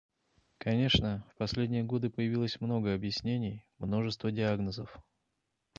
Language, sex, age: Russian, male, 40-49